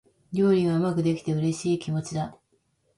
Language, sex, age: Japanese, female, 50-59